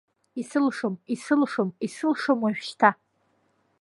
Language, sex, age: Abkhazian, female, under 19